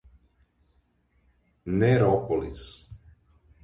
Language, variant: Portuguese, Portuguese (Brasil)